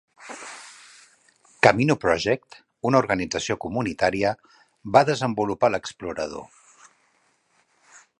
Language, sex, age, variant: Catalan, male, 50-59, Central